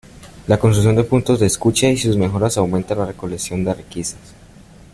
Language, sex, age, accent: Spanish, male, under 19, Andino-Pacífico: Colombia, Perú, Ecuador, oeste de Bolivia y Venezuela andina